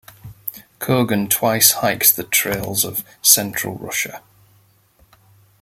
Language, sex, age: English, male, 40-49